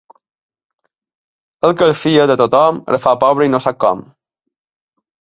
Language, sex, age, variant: Catalan, male, 19-29, Balear